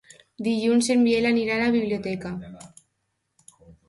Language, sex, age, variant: Catalan, female, under 19, Alacantí